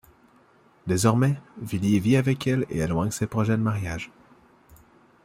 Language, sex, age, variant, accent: French, male, 30-39, Français d'Amérique du Nord, Français du Canada